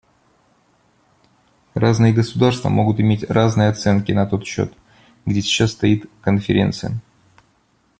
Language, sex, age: Russian, male, 30-39